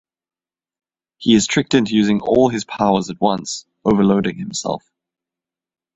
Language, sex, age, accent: English, male, 19-29, Southern African (South Africa, Zimbabwe, Namibia)